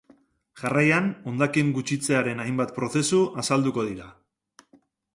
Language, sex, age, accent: Basque, male, 30-39, Erdialdekoa edo Nafarra (Gipuzkoa, Nafarroa)